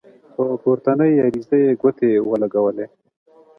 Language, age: Pashto, 30-39